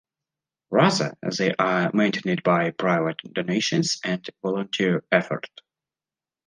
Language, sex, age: English, male, under 19